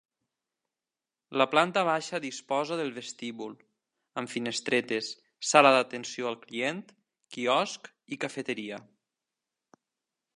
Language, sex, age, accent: Catalan, male, 30-39, valencià